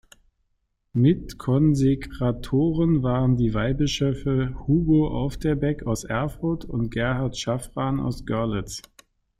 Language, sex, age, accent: German, male, 50-59, Deutschland Deutsch